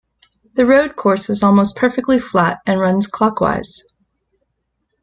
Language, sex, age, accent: English, female, 40-49, United States English